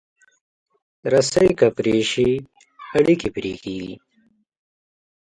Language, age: Pashto, 19-29